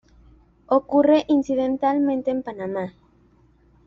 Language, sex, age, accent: Spanish, female, 19-29, México